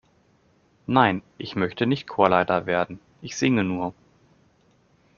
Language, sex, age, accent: German, male, 30-39, Deutschland Deutsch